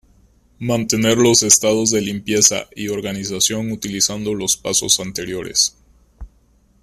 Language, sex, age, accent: Spanish, male, 19-29, México